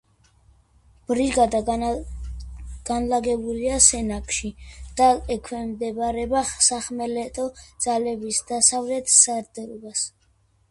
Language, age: Georgian, under 19